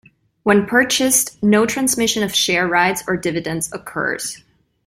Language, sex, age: English, female, 30-39